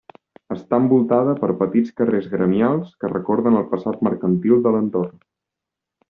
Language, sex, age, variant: Catalan, male, 19-29, Central